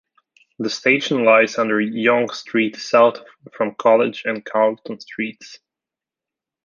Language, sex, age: English, male, 19-29